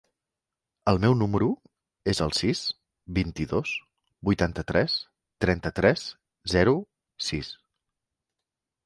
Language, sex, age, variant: Catalan, male, 40-49, Central